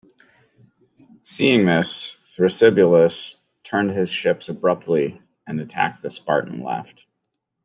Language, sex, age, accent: English, male, 30-39, United States English